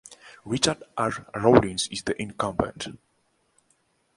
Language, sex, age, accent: English, male, 19-29, United States English